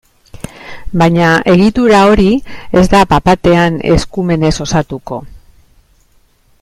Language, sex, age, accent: Basque, female, 40-49, Mendebalekoa (Araba, Bizkaia, Gipuzkoako mendebaleko herri batzuk)